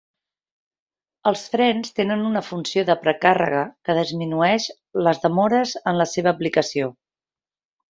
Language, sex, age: Catalan, female, 40-49